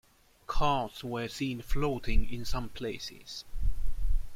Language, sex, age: English, male, 19-29